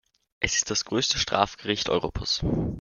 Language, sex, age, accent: German, male, under 19, Österreichisches Deutsch